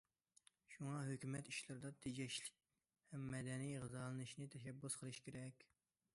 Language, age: Uyghur, 19-29